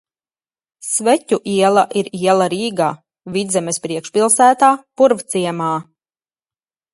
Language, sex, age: Latvian, female, 30-39